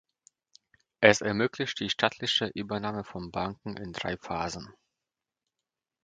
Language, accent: German, Polnisch Deutsch